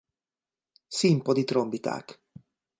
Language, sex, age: Hungarian, male, 50-59